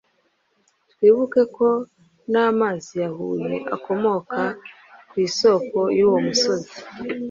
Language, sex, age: Kinyarwanda, female, 30-39